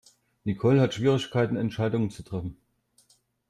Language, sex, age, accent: German, male, 50-59, Deutschland Deutsch